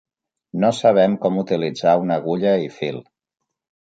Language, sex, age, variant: Catalan, male, 40-49, Central